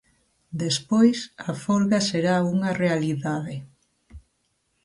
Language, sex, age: Galician, female, 40-49